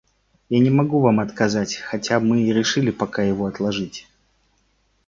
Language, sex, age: Russian, male, 40-49